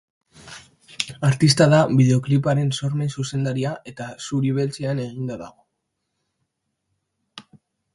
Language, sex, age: Basque, male, under 19